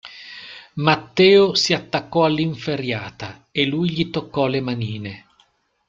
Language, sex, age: Italian, male, 50-59